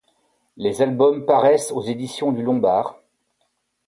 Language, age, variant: French, 60-69, Français de métropole